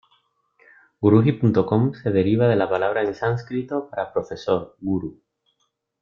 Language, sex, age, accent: Spanish, male, 40-49, España: Islas Canarias